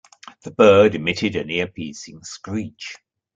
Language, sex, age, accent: English, male, 60-69, England English